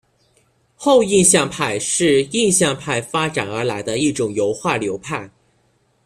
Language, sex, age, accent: Chinese, male, under 19, 出生地：江西省